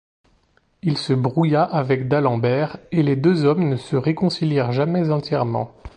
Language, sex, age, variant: French, male, 30-39, Français de métropole